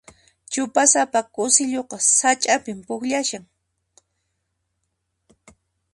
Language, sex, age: Puno Quechua, female, 40-49